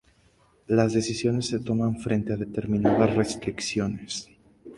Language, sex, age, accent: Spanish, male, 19-29, México